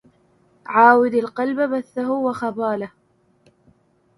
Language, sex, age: Arabic, female, 19-29